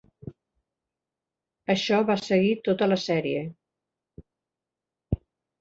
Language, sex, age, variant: Catalan, female, 60-69, Central